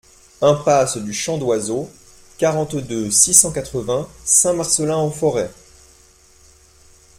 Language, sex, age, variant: French, male, 19-29, Français de métropole